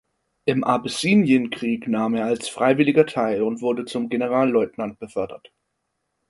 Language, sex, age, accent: German, male, under 19, Deutschland Deutsch